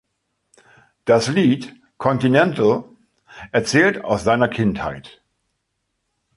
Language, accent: German, Deutschland Deutsch